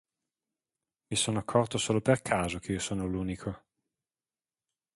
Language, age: Italian, 40-49